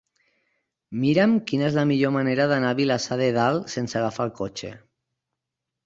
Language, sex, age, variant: Catalan, male, 30-39, Nord-Occidental